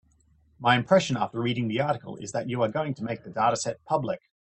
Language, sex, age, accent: English, male, 30-39, Australian English